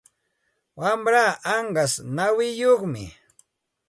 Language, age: Santa Ana de Tusi Pasco Quechua, 40-49